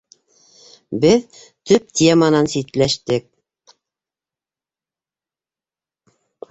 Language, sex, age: Bashkir, female, 60-69